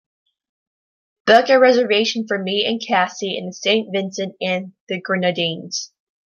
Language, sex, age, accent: English, female, under 19, United States English